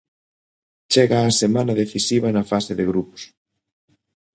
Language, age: Galician, 30-39